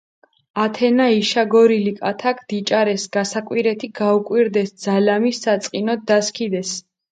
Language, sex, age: Mingrelian, female, 19-29